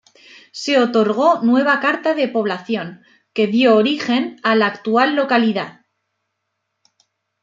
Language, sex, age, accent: Spanish, female, 19-29, España: Norte peninsular (Asturias, Castilla y León, Cantabria, País Vasco, Navarra, Aragón, La Rioja, Guadalajara, Cuenca)